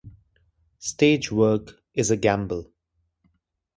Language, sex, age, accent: English, male, 30-39, India and South Asia (India, Pakistan, Sri Lanka)